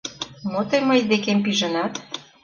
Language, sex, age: Mari, female, 40-49